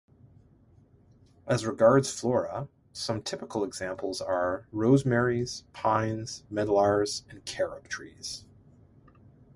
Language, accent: English, Canadian English